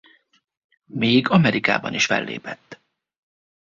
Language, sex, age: Hungarian, male, 30-39